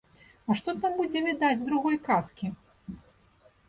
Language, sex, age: Belarusian, female, 30-39